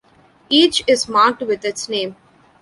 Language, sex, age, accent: English, female, 19-29, India and South Asia (India, Pakistan, Sri Lanka)